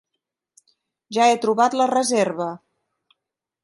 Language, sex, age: Catalan, female, 60-69